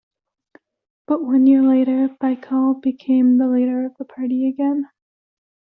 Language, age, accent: English, 19-29, United States English